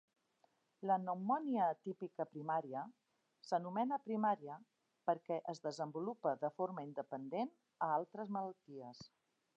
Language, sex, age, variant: Catalan, female, 60-69, Central